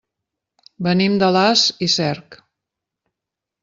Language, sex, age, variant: Catalan, female, 50-59, Central